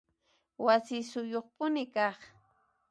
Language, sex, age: Puno Quechua, female, 30-39